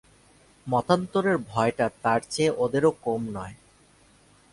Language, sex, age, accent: Bengali, male, 19-29, শুদ্ধ